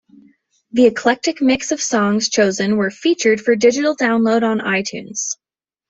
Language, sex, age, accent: English, female, 19-29, United States English